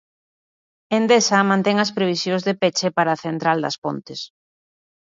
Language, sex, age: Galician, female, 40-49